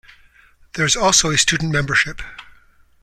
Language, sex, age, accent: English, male, 50-59, United States English